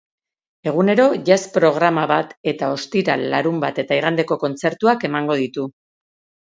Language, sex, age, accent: Basque, female, 50-59, Erdialdekoa edo Nafarra (Gipuzkoa, Nafarroa)